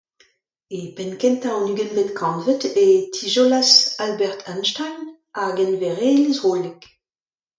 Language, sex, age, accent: Breton, female, 50-59, Kerneveg